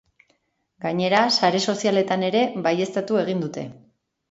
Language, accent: Basque, Erdialdekoa edo Nafarra (Gipuzkoa, Nafarroa)